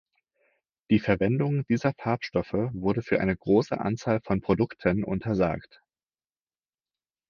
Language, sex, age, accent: German, male, 19-29, Deutschland Deutsch